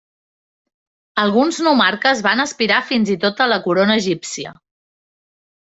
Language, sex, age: Catalan, female, 30-39